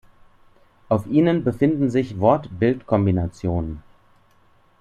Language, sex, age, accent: German, male, 30-39, Deutschland Deutsch